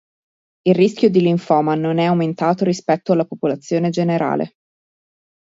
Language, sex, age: Italian, female, 30-39